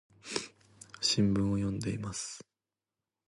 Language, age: Japanese, 19-29